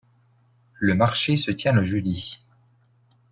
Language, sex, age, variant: French, male, 19-29, Français de métropole